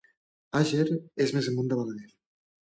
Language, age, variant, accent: Catalan, 30-39, Central, central